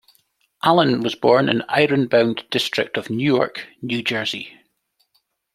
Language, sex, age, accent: English, male, 40-49, Scottish English